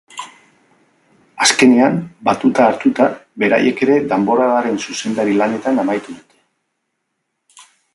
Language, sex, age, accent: Basque, male, 50-59, Mendebalekoa (Araba, Bizkaia, Gipuzkoako mendebaleko herri batzuk)